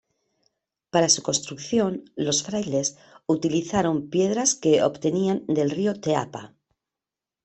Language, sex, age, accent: Spanish, female, 50-59, España: Norte peninsular (Asturias, Castilla y León, Cantabria, País Vasco, Navarra, Aragón, La Rioja, Guadalajara, Cuenca)